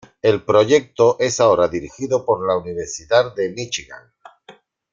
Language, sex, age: Spanish, male, 50-59